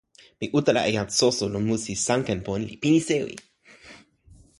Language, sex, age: Toki Pona, male, 19-29